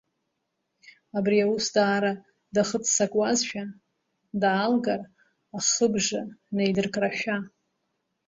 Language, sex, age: Abkhazian, female, 30-39